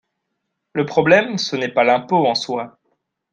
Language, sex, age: French, male, 19-29